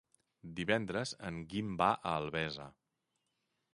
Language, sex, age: Catalan, male, 40-49